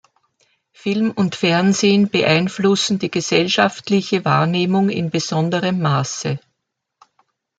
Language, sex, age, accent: German, female, 70-79, Österreichisches Deutsch